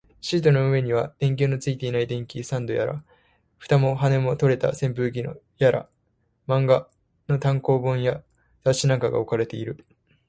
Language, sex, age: Japanese, male, 19-29